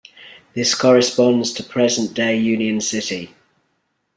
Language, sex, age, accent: English, male, 40-49, England English